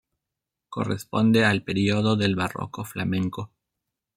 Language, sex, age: Spanish, male, 30-39